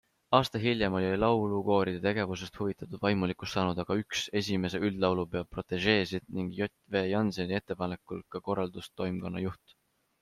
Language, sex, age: Estonian, male, 19-29